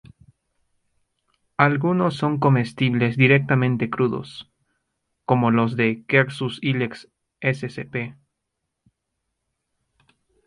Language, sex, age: Spanish, male, 19-29